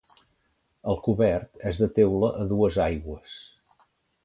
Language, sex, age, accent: Catalan, male, 60-69, Oriental